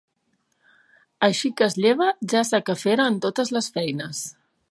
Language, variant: Catalan, Central